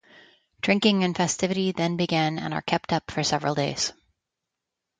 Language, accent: English, United States English